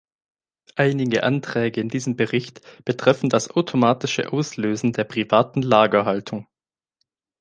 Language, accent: German, Deutschland Deutsch